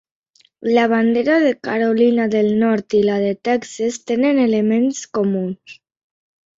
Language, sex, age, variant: Catalan, male, 40-49, Septentrional